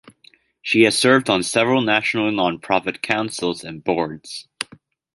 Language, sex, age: English, male, under 19